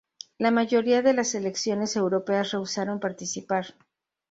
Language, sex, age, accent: Spanish, female, 50-59, México